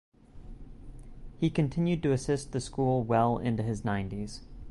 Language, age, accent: English, 19-29, United States English